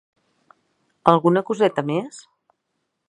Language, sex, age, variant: Catalan, female, 40-49, Nord-Occidental